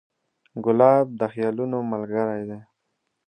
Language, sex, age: Pashto, male, under 19